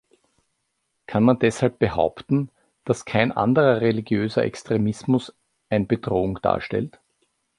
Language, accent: German, Österreichisches Deutsch